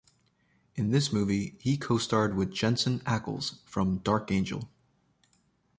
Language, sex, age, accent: English, male, 30-39, Canadian English